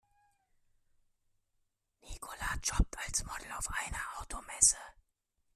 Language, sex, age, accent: German, male, 30-39, Deutschland Deutsch